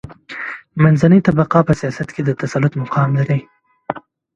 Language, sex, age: Pashto, male, 19-29